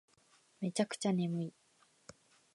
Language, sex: Japanese, female